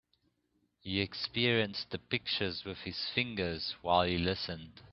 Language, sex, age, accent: English, male, 30-39, Southern African (South Africa, Zimbabwe, Namibia)